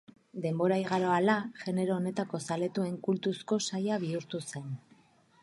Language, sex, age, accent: Basque, female, 40-49, Erdialdekoa edo Nafarra (Gipuzkoa, Nafarroa)